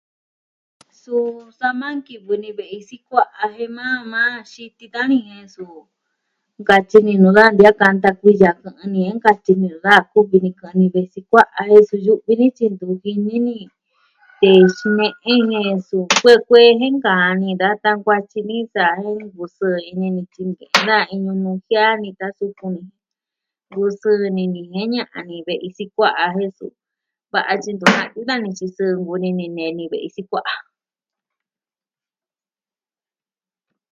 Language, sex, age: Southwestern Tlaxiaco Mixtec, female, 60-69